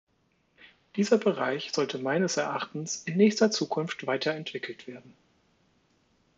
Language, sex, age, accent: German, male, 40-49, Deutschland Deutsch